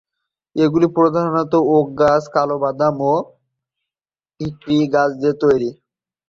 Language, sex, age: Bengali, male, 19-29